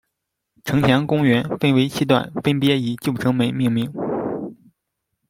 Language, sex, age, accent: Chinese, male, 19-29, 出生地：江苏省